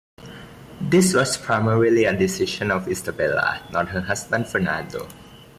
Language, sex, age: English, male, 19-29